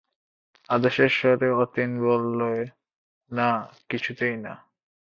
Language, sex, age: Bengali, male, 19-29